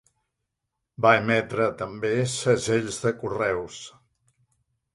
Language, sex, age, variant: Catalan, male, 70-79, Central